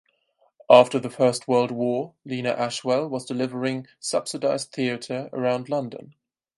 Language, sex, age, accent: English, male, 19-29, England English; German English